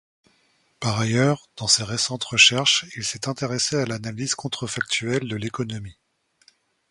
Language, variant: French, Français de métropole